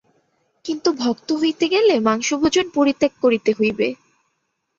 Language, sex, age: Bengali, female, 19-29